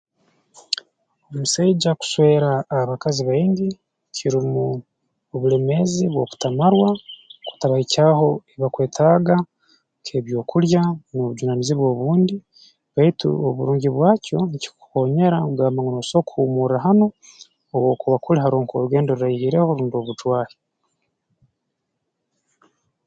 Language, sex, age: Tooro, male, 19-29